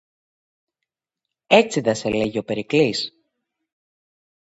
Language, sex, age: Greek, female, 40-49